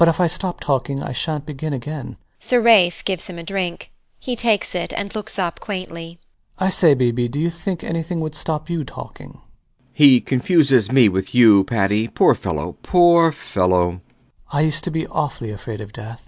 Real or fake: real